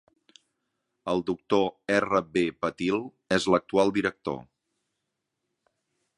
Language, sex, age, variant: Catalan, male, 50-59, Central